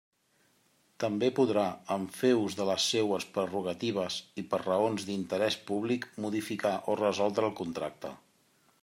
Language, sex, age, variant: Catalan, male, 40-49, Central